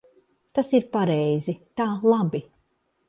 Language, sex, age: Latvian, female, 60-69